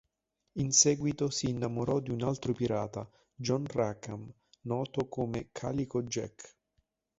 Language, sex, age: Italian, male, 40-49